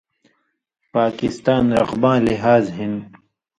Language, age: Indus Kohistani, 30-39